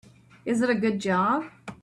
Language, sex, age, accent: English, female, 19-29, United States English